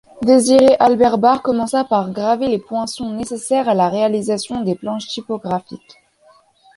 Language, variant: French, Français de métropole